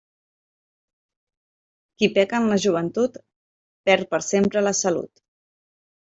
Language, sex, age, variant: Catalan, female, 30-39, Central